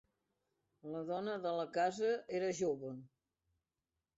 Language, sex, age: Catalan, female, 70-79